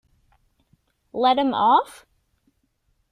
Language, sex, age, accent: English, female, 19-29, United States English